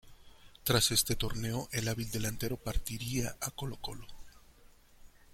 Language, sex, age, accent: Spanish, male, 30-39, México